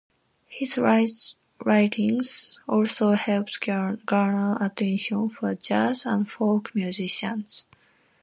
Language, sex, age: English, female, 19-29